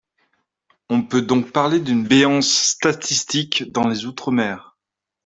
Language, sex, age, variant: French, male, 40-49, Français de métropole